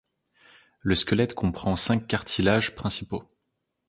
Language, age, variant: French, 19-29, Français de métropole